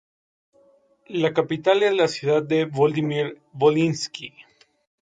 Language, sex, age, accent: Spanish, male, 19-29, México